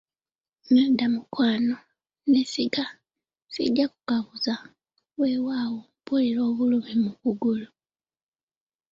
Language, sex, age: Ganda, female, under 19